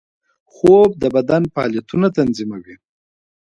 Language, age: Pashto, 30-39